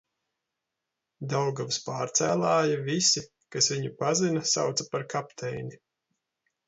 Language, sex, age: Latvian, male, 30-39